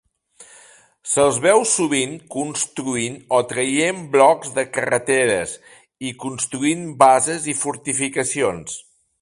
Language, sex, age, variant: Catalan, male, 50-59, Central